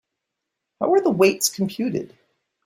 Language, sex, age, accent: English, male, 40-49, United States English